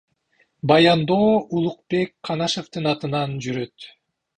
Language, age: Kyrgyz, 40-49